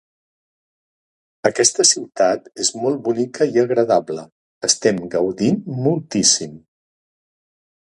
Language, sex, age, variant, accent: Catalan, male, 60-69, Central, Català central